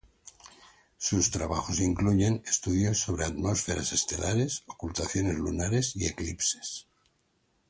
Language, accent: Spanish, España: Centro-Sur peninsular (Madrid, Toledo, Castilla-La Mancha)